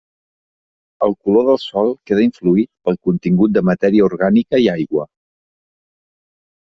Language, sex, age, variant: Catalan, male, 40-49, Central